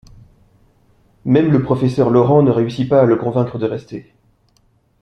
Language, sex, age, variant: French, male, 30-39, Français de métropole